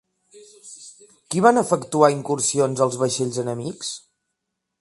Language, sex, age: Catalan, male, 30-39